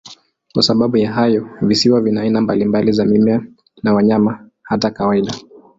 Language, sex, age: Swahili, male, 19-29